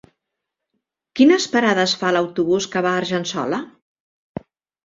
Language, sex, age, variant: Catalan, female, 60-69, Central